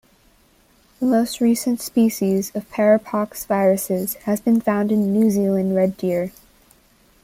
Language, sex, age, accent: English, female, under 19, United States English